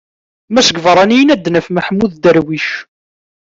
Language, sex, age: Kabyle, male, 19-29